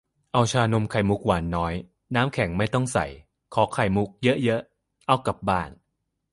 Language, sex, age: Thai, male, 19-29